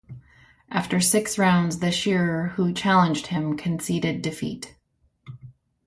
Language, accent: English, United States English